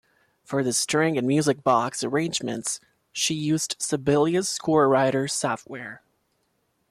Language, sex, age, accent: English, male, 19-29, United States English